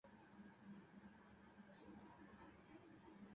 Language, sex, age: Bengali, female, 19-29